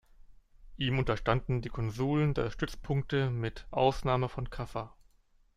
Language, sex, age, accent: German, male, 30-39, Deutschland Deutsch